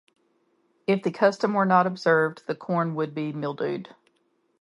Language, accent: English, United States English